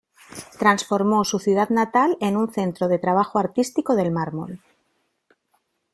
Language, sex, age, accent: Spanish, female, 40-49, España: Norte peninsular (Asturias, Castilla y León, Cantabria, País Vasco, Navarra, Aragón, La Rioja, Guadalajara, Cuenca)